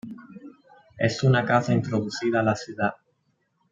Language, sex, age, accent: Spanish, male, 19-29, Caribe: Cuba, Venezuela, Puerto Rico, República Dominicana, Panamá, Colombia caribeña, México caribeño, Costa del golfo de México